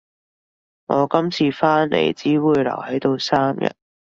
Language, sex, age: Cantonese, female, 19-29